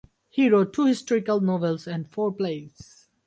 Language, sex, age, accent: English, male, 19-29, India and South Asia (India, Pakistan, Sri Lanka)